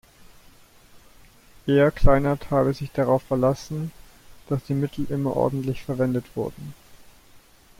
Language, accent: German, Deutschland Deutsch